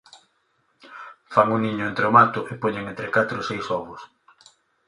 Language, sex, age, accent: Galician, male, 30-39, Normativo (estándar)